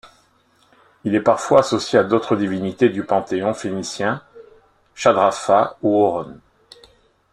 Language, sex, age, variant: French, male, 50-59, Français de métropole